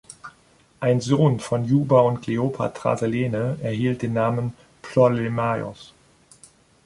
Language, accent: German, Deutschland Deutsch